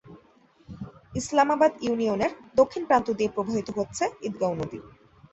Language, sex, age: Bengali, female, 19-29